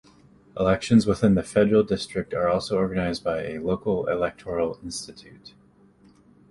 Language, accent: English, United States English